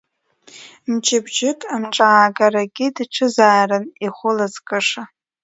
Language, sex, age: Abkhazian, female, under 19